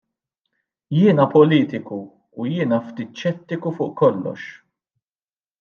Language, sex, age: Maltese, male, 40-49